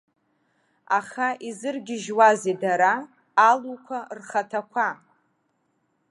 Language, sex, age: Abkhazian, female, 30-39